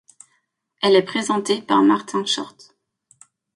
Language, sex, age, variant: French, female, 19-29, Français de métropole